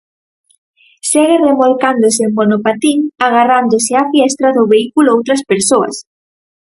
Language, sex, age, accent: Galician, female, under 19, Normativo (estándar)